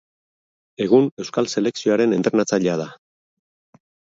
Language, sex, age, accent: Basque, male, 40-49, Mendebalekoa (Araba, Bizkaia, Gipuzkoako mendebaleko herri batzuk)